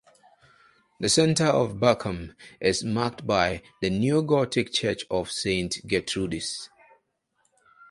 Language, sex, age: English, male, 30-39